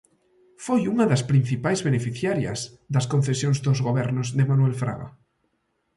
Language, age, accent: Galician, under 19, Normativo (estándar)